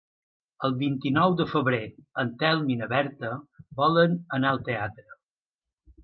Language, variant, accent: Catalan, Balear, mallorquí